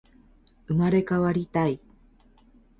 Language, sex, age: Japanese, female, 50-59